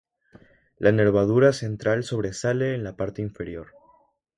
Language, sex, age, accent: Spanish, male, under 19, Andino-Pacífico: Colombia, Perú, Ecuador, oeste de Bolivia y Venezuela andina